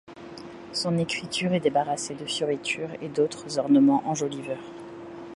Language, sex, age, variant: French, female, 30-39, Français de métropole